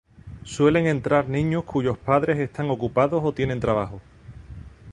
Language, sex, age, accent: Spanish, male, 40-49, España: Sur peninsular (Andalucia, Extremadura, Murcia)